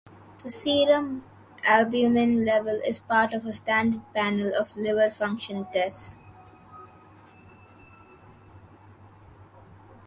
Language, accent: English, India and South Asia (India, Pakistan, Sri Lanka)